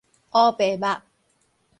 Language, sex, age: Min Nan Chinese, female, 40-49